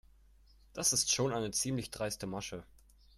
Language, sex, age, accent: German, male, under 19, Deutschland Deutsch